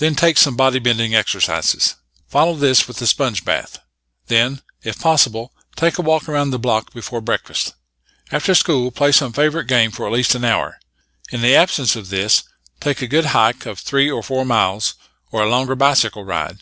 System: none